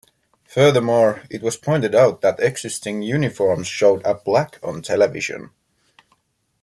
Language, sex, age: English, male, 19-29